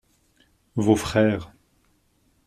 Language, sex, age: French, male, 30-39